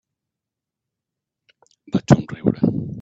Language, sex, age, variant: Catalan, male, 50-59, Central